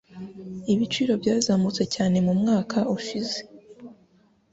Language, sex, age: Kinyarwanda, female, under 19